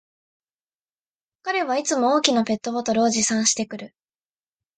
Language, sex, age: Japanese, female, 19-29